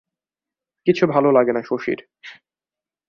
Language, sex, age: Bengali, male, under 19